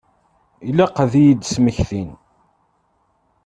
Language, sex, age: Kabyle, male, 19-29